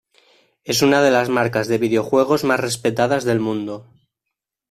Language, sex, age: Spanish, male, 19-29